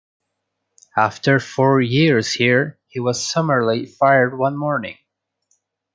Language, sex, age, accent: English, male, 19-29, United States English